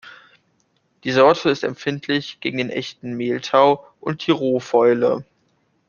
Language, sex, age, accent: German, male, under 19, Deutschland Deutsch